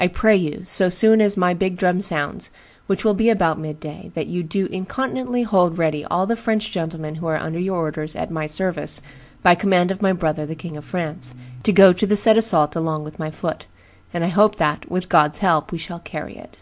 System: none